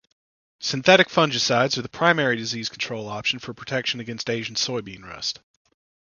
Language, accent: English, United States English